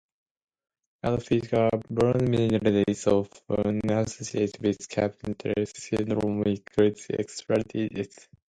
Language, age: English, 19-29